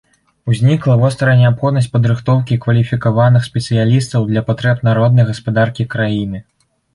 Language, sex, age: Belarusian, male, under 19